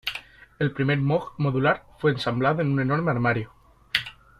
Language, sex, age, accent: Spanish, male, 19-29, España: Sur peninsular (Andalucia, Extremadura, Murcia)